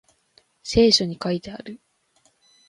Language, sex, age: Japanese, female, 19-29